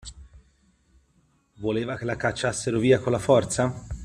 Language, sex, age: Italian, male, 30-39